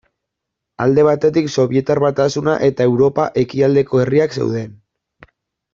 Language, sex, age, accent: Basque, male, 19-29, Mendebalekoa (Araba, Bizkaia, Gipuzkoako mendebaleko herri batzuk)